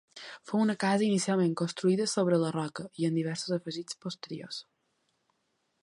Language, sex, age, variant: Catalan, female, 19-29, Balear